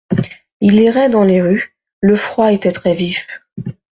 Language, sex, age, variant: French, female, 19-29, Français de métropole